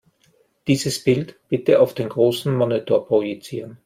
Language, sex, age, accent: German, male, 50-59, Österreichisches Deutsch